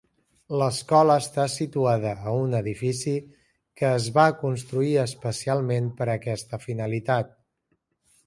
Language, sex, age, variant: Catalan, male, 40-49, Central